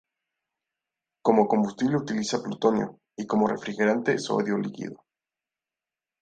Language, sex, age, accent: Spanish, male, 19-29, México